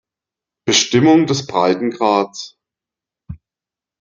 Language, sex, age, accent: German, male, 30-39, Deutschland Deutsch